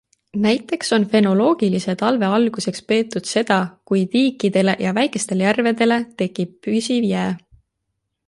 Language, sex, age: Estonian, female, 19-29